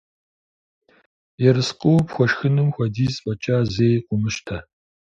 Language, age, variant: Kabardian, 50-59, Адыгэбзэ (Къэбэрдей, Кирил, псоми зэдай)